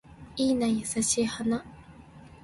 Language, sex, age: Japanese, female, 19-29